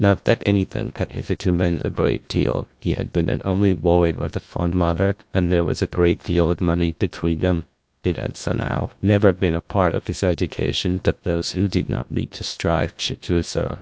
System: TTS, GlowTTS